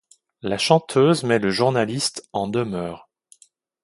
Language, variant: French, Français de métropole